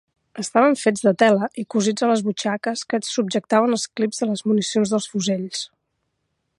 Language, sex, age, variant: Catalan, female, 50-59, Central